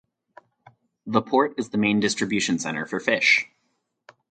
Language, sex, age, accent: English, male, 30-39, United States English